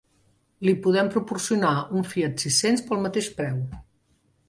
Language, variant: Catalan, Central